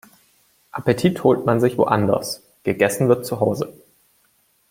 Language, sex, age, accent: German, male, 19-29, Deutschland Deutsch